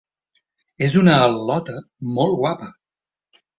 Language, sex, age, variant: Catalan, male, 30-39, Central